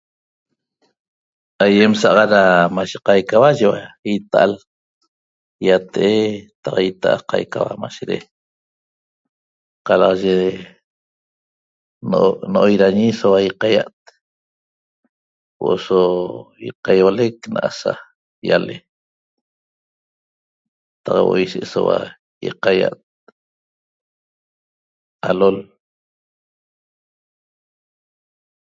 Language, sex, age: Toba, male, 60-69